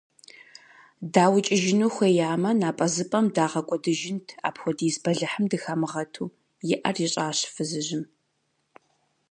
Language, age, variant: Kabardian, 19-29, Адыгэбзэ (Къэбэрдей, Кирил, псоми зэдай)